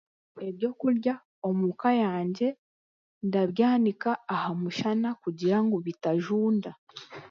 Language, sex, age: Chiga, female, 19-29